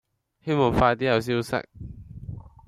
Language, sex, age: Cantonese, male, under 19